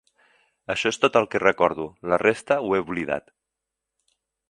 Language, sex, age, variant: Catalan, male, 40-49, Central